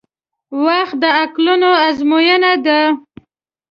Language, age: Pashto, 19-29